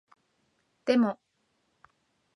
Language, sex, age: Japanese, female, 19-29